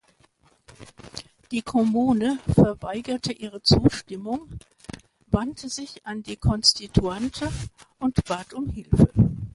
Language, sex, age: German, female, 70-79